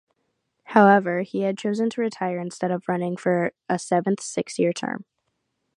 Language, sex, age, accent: English, female, under 19, United States English